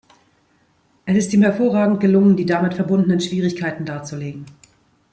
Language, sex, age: German, female, 40-49